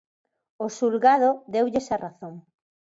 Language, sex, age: Galician, female, 50-59